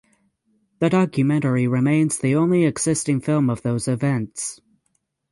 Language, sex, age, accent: English, male, 19-29, United States English; England English